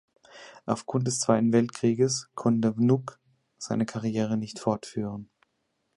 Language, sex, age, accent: German, male, 30-39, Deutschland Deutsch